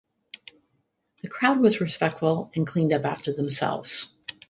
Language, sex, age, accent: English, female, 50-59, United States English; Midwestern